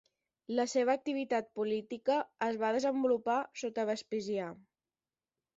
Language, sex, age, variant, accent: Catalan, female, under 19, Balear, balear